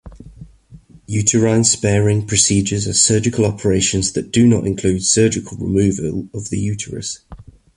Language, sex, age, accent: English, male, 30-39, England English